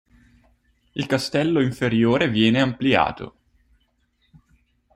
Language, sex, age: Italian, male, 30-39